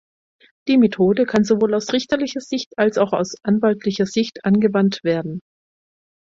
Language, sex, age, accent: German, female, 50-59, Deutschland Deutsch